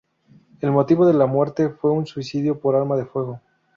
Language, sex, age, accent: Spanish, male, 19-29, México